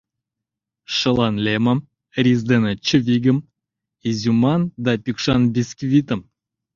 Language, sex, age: Mari, male, 30-39